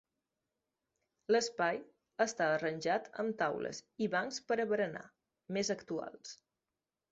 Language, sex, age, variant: Catalan, female, 30-39, Balear